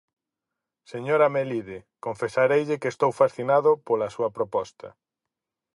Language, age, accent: Galician, 40-49, Oriental (común en zona oriental)